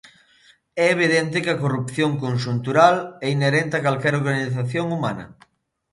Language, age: Galician, 19-29